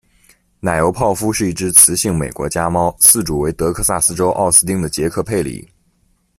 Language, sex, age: Chinese, male, under 19